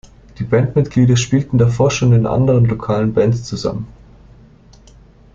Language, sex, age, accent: German, male, 19-29, Deutschland Deutsch